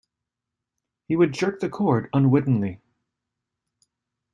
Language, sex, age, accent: English, male, 30-39, United States English